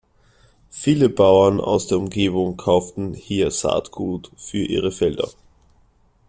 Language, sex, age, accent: German, male, 19-29, Österreichisches Deutsch